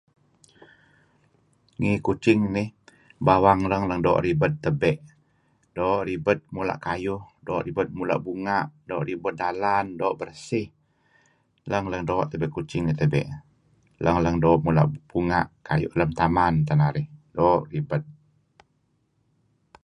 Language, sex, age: Kelabit, male, 50-59